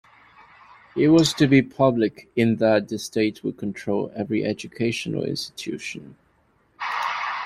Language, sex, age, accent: English, male, 30-39, Malaysian English